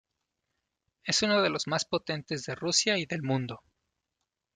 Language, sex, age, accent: Spanish, male, 30-39, México